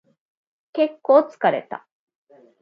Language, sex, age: Japanese, female, 30-39